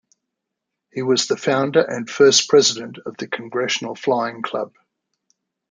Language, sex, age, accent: English, male, 60-69, Australian English